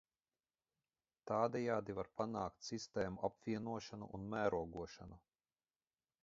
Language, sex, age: Latvian, male, 40-49